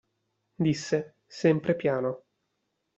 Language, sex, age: Italian, male, 30-39